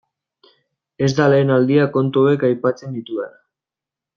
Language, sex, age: Basque, male, 19-29